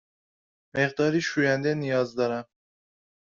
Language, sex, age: Persian, male, under 19